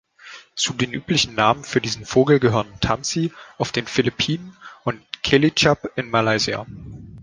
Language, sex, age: German, male, 19-29